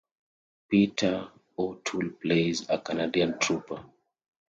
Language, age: English, 30-39